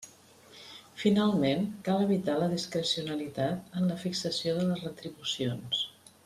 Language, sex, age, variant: Catalan, female, 50-59, Central